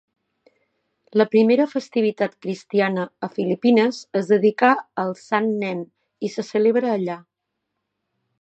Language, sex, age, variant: Catalan, female, 50-59, Balear